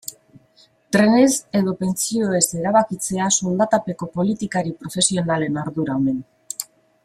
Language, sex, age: Basque, female, 50-59